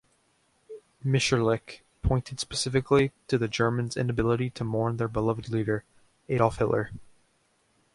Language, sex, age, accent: English, male, 19-29, United States English